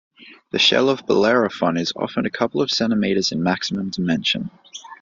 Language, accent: English, Australian English